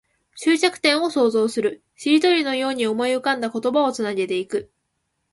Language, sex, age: Japanese, female, 19-29